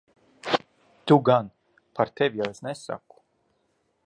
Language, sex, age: Latvian, male, 19-29